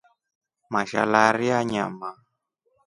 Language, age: Rombo, 19-29